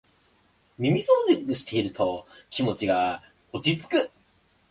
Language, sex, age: Japanese, male, 19-29